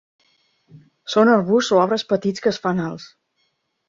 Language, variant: Catalan, Central